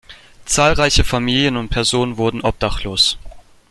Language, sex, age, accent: German, male, 19-29, Deutschland Deutsch